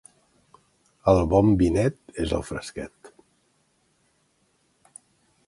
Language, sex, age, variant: Catalan, male, 60-69, Central